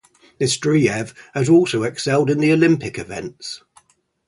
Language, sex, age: English, male, 50-59